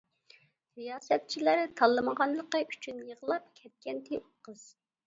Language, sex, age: Uyghur, female, 19-29